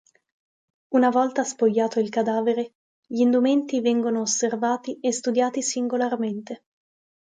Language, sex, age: Italian, female, 19-29